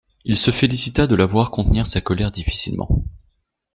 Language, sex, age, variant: French, male, 19-29, Français de métropole